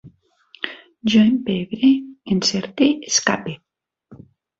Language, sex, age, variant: Catalan, female, 60-69, Central